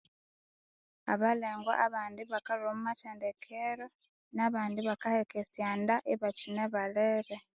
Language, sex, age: Konzo, female, 19-29